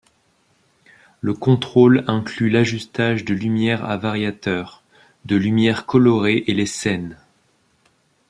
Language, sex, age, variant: French, male, 19-29, Français de métropole